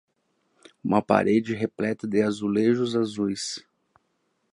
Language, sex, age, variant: Portuguese, male, 19-29, Portuguese (Brasil)